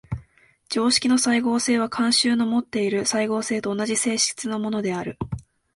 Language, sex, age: Japanese, female, under 19